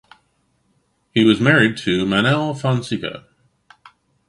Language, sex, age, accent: English, male, 50-59, Canadian English